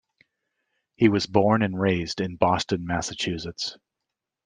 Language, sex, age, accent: English, male, 50-59, United States English